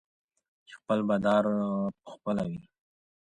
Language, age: Pashto, 19-29